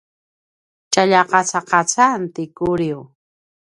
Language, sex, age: Paiwan, female, 50-59